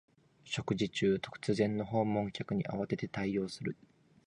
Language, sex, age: Japanese, male, 19-29